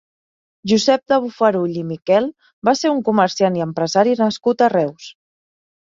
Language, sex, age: Catalan, female, 30-39